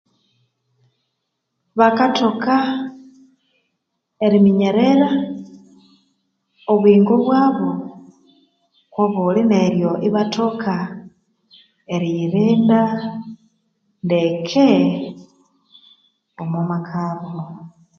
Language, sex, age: Konzo, female, 30-39